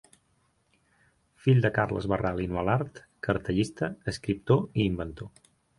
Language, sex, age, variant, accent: Catalan, male, 30-39, Central, tarragoní